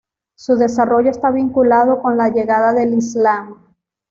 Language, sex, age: Spanish, female, 30-39